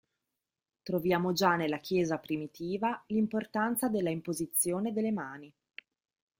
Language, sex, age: Italian, female, 30-39